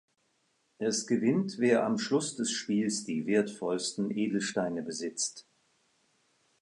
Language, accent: German, Schweizerdeutsch